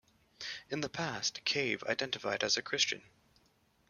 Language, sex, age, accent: English, male, 30-39, Canadian English